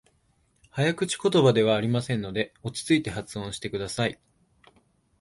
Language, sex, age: Japanese, male, 19-29